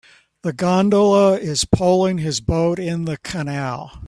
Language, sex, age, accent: English, male, 70-79, United States English